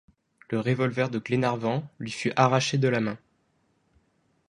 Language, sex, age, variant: French, male, 19-29, Français de métropole